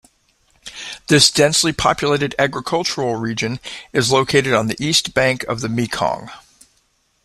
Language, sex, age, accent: English, male, 40-49, United States English